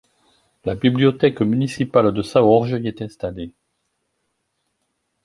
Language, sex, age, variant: French, male, 60-69, Français de métropole